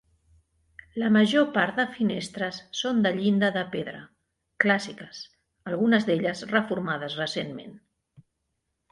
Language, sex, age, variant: Catalan, female, 50-59, Central